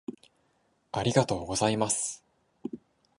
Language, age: Japanese, under 19